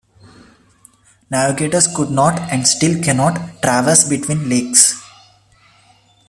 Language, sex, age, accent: English, male, 19-29, India and South Asia (India, Pakistan, Sri Lanka)